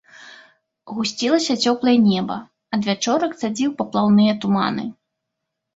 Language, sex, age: Belarusian, female, 30-39